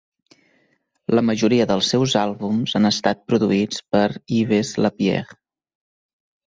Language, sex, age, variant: Catalan, male, 19-29, Central